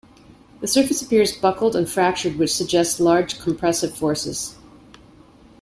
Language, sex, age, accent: English, female, 50-59, Canadian English